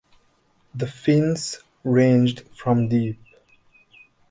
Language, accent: English, England English